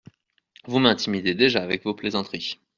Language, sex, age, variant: French, male, 30-39, Français de métropole